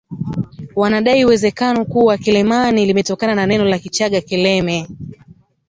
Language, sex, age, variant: Swahili, female, 19-29, Kiswahili Sanifu (EA)